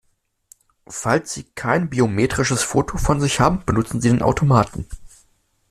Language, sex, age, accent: German, male, 19-29, Deutschland Deutsch